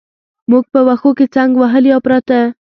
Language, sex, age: Pashto, female, 19-29